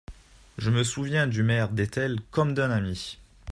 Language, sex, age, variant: French, male, 19-29, Français de métropole